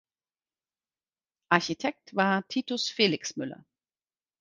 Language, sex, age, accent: German, female, 50-59, Deutschland Deutsch